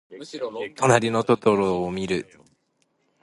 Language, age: Japanese, 19-29